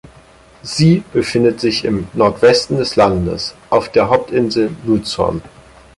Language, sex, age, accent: German, male, under 19, Deutschland Deutsch